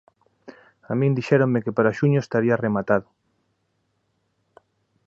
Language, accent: Galician, Oriental (común en zona oriental)